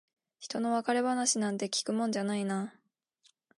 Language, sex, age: Japanese, female, 19-29